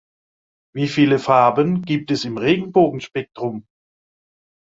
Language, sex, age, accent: German, male, 60-69, Deutschland Deutsch